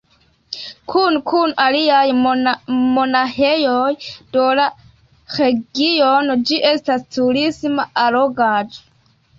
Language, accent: Esperanto, Internacia